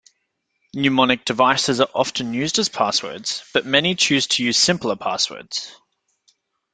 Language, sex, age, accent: English, male, 19-29, Australian English